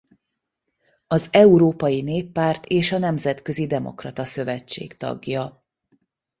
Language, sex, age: Hungarian, female, 30-39